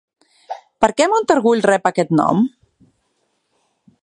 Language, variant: Catalan, Central